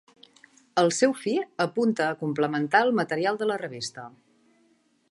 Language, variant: Catalan, Central